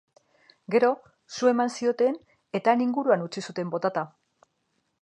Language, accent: Basque, Mendebalekoa (Araba, Bizkaia, Gipuzkoako mendebaleko herri batzuk)